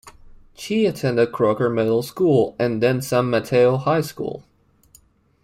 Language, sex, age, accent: English, male, 19-29, United States English